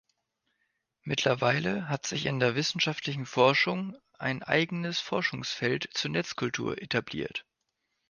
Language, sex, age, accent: German, male, 19-29, Deutschland Deutsch